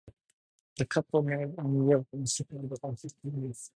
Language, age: English, 19-29